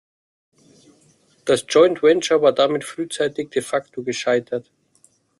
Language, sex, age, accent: German, male, 30-39, Deutschland Deutsch